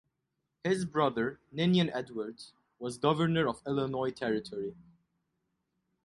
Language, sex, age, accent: English, male, 19-29, United States English